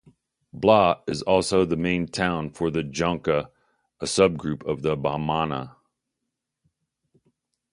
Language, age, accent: English, 50-59, United States English